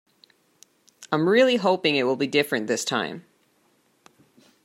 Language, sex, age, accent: English, female, 19-29, Canadian English